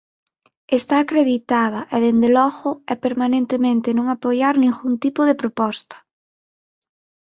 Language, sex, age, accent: Galician, female, 19-29, Atlántico (seseo e gheada); Normativo (estándar)